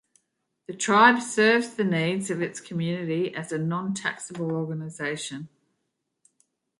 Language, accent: English, Australian English